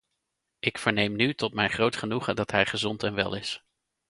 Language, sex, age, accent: Dutch, male, 40-49, Nederlands Nederlands